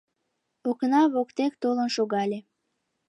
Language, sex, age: Mari, female, under 19